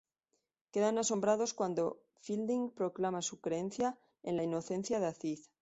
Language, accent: Spanish, España: Centro-Sur peninsular (Madrid, Toledo, Castilla-La Mancha)